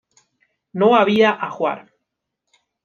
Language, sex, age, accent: Spanish, male, 19-29, México